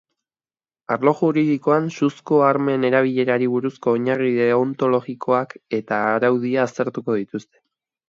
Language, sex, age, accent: Basque, male, under 19, Erdialdekoa edo Nafarra (Gipuzkoa, Nafarroa)